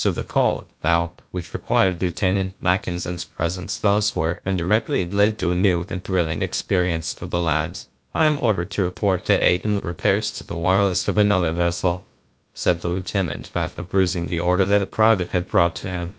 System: TTS, GlowTTS